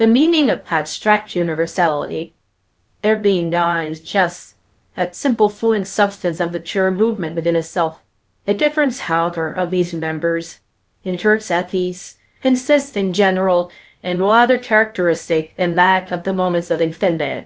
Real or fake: fake